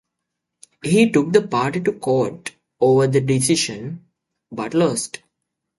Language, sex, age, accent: English, male, 19-29, United States English